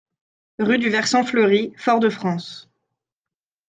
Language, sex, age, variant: French, female, 19-29, Français de métropole